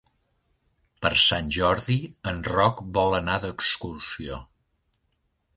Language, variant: Catalan, Central